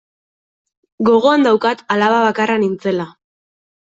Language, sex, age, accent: Basque, female, 19-29, Mendebalekoa (Araba, Bizkaia, Gipuzkoako mendebaleko herri batzuk)